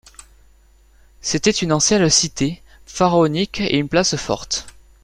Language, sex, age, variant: French, male, 19-29, Français de métropole